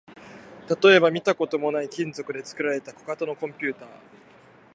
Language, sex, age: Japanese, male, 19-29